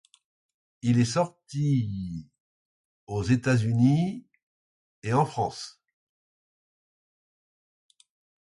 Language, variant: French, Français de métropole